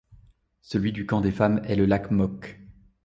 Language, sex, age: French, male, 19-29